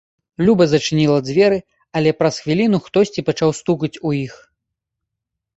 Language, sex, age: Belarusian, male, 19-29